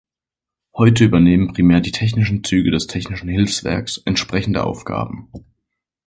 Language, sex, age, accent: German, male, 19-29, Deutschland Deutsch